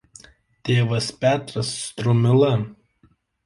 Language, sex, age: Lithuanian, male, 19-29